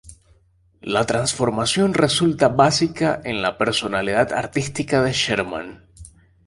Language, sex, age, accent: Spanish, male, 19-29, Caribe: Cuba, Venezuela, Puerto Rico, República Dominicana, Panamá, Colombia caribeña, México caribeño, Costa del golfo de México